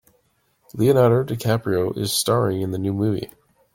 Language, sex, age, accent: English, male, 30-39, Canadian English